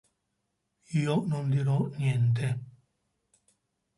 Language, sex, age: Italian, male, 70-79